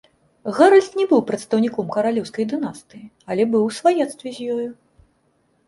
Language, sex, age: Belarusian, female, 30-39